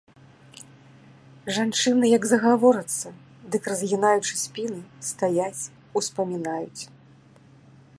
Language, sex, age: Belarusian, female, 60-69